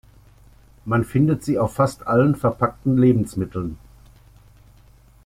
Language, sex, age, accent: German, male, 50-59, Deutschland Deutsch